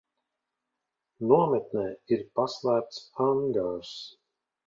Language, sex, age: Latvian, male, 30-39